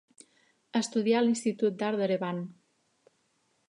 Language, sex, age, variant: Catalan, female, 50-59, Central